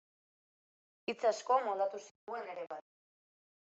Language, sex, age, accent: Basque, female, 19-29, Mendebalekoa (Araba, Bizkaia, Gipuzkoako mendebaleko herri batzuk)